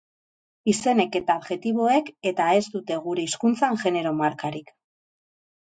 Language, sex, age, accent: Basque, female, 30-39, Mendebalekoa (Araba, Bizkaia, Gipuzkoako mendebaleko herri batzuk)